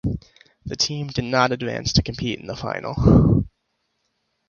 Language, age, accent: English, 19-29, United States English